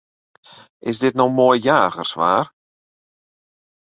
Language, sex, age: Western Frisian, male, 40-49